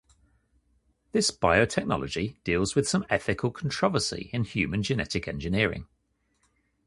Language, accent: English, England English